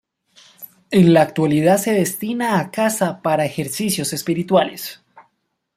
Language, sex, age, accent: Spanish, male, 19-29, Andino-Pacífico: Colombia, Perú, Ecuador, oeste de Bolivia y Venezuela andina